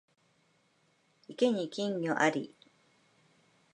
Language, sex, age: Japanese, female, 50-59